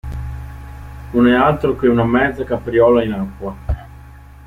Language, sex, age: Italian, male, 19-29